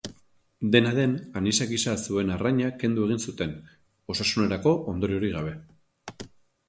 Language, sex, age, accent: Basque, male, 30-39, Erdialdekoa edo Nafarra (Gipuzkoa, Nafarroa)